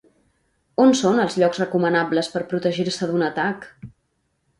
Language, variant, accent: Catalan, Central, central